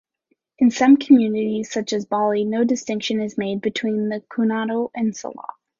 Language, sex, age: English, female, 19-29